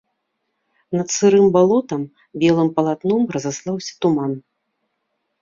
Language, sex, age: Belarusian, female, 40-49